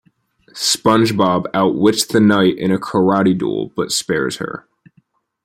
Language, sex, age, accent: English, male, 19-29, United States English